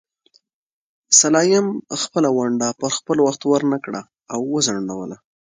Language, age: Pashto, under 19